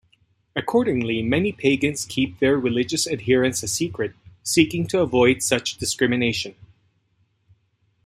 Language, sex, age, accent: English, male, 40-49, Canadian English